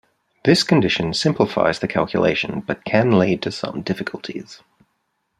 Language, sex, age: English, male, 30-39